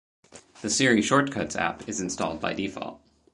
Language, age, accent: English, 30-39, United States English